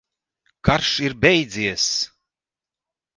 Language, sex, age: Latvian, male, 40-49